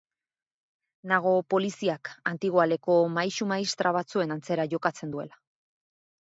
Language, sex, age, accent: Basque, female, 19-29, Erdialdekoa edo Nafarra (Gipuzkoa, Nafarroa)